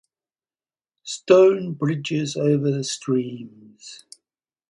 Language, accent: English, Australian English